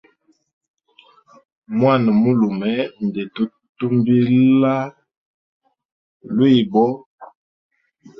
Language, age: Hemba, 40-49